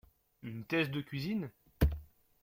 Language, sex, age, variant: French, male, 19-29, Français de métropole